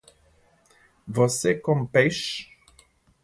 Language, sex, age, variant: Portuguese, male, 40-49, Portuguese (Portugal)